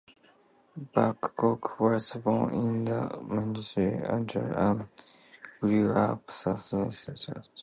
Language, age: English, 19-29